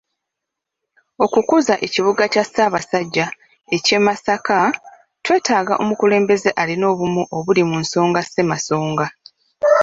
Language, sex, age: Ganda, female, 30-39